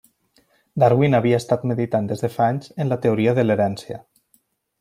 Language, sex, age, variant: Catalan, male, 40-49, Septentrional